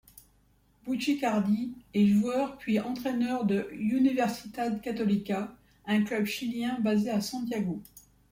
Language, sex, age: French, female, 50-59